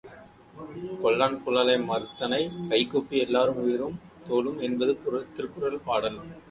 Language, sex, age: Tamil, male, 30-39